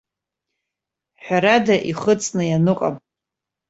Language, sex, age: Abkhazian, female, 40-49